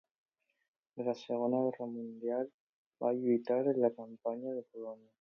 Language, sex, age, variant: Catalan, male, under 19, Alacantí